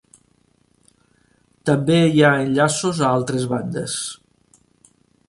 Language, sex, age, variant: Catalan, male, 60-69, Central